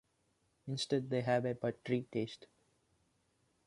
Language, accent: English, India and South Asia (India, Pakistan, Sri Lanka)